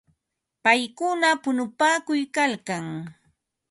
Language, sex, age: Ambo-Pasco Quechua, female, 50-59